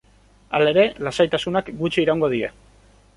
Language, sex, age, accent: Basque, male, 19-29, Erdialdekoa edo Nafarra (Gipuzkoa, Nafarroa)